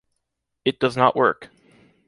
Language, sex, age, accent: English, male, 19-29, United States English